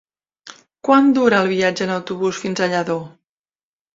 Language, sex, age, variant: Catalan, female, 30-39, Central